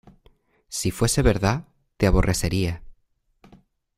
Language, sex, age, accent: Spanish, male, 19-29, España: Islas Canarias